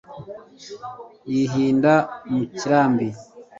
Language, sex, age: Kinyarwanda, male, 40-49